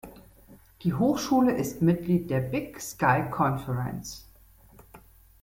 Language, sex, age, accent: German, female, 50-59, Deutschland Deutsch